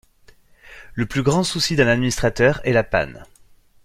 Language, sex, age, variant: French, male, 30-39, Français de métropole